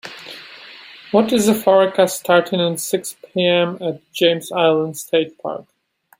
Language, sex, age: English, male, 30-39